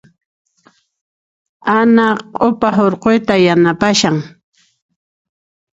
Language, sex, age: Puno Quechua, female, 60-69